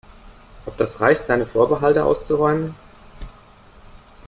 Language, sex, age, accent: German, male, 40-49, Deutschland Deutsch